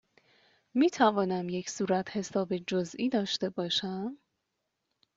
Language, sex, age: Persian, female, 19-29